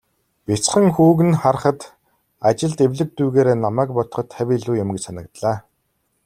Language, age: Mongolian, 90+